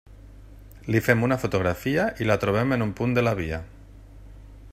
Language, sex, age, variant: Catalan, male, 30-39, Nord-Occidental